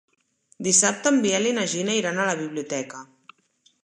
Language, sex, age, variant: Catalan, female, 30-39, Central